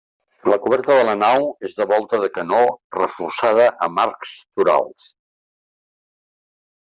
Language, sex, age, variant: Catalan, male, 70-79, Central